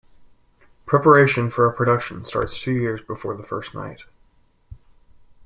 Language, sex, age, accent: English, male, 19-29, United States English